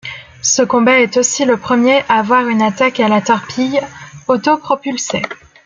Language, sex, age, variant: French, female, 19-29, Français de métropole